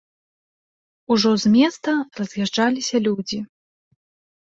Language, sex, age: Belarusian, female, 30-39